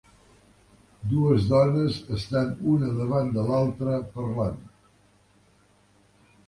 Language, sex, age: Catalan, male, 70-79